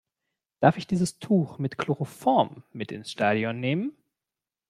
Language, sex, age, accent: German, male, 19-29, Deutschland Deutsch